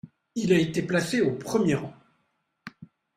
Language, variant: French, Français de métropole